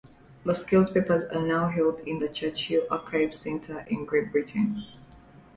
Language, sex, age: English, female, 19-29